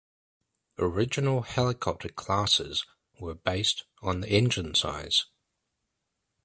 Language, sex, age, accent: English, male, 40-49, New Zealand English